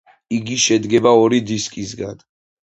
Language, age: Georgian, under 19